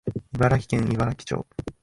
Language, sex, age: Japanese, male, 19-29